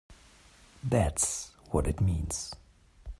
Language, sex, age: English, male, 30-39